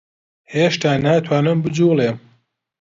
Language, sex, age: Central Kurdish, male, 19-29